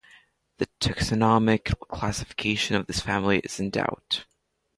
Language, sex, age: English, male, under 19